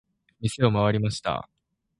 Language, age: Japanese, 19-29